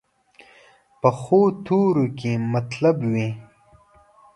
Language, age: Pashto, 19-29